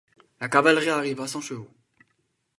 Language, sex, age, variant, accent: French, female, under 19, Français du nord de l'Afrique, Français du Maroc